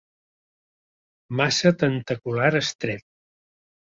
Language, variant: Catalan, Central